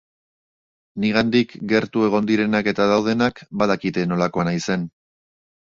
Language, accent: Basque, Erdialdekoa edo Nafarra (Gipuzkoa, Nafarroa)